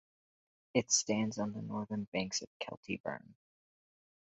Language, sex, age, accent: English, male, under 19, United States English